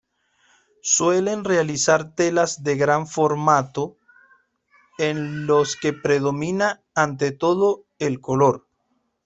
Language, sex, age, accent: Spanish, male, 30-39, Caribe: Cuba, Venezuela, Puerto Rico, República Dominicana, Panamá, Colombia caribeña, México caribeño, Costa del golfo de México